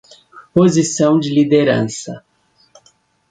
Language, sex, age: Portuguese, male, 19-29